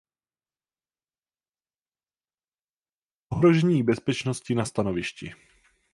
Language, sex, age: Czech, male, 19-29